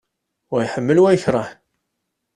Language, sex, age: Kabyle, male, 30-39